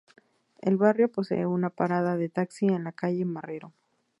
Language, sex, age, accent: Spanish, female, 19-29, México